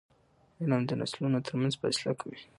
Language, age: Pashto, 19-29